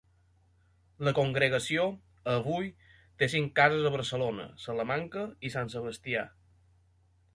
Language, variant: Catalan, Balear